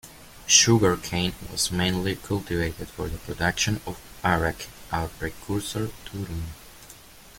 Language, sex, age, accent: English, male, 19-29, United States English